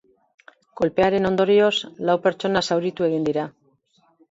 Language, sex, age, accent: Basque, female, 50-59, Mendebalekoa (Araba, Bizkaia, Gipuzkoako mendebaleko herri batzuk)